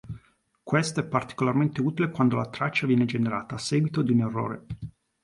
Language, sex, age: Italian, male, 40-49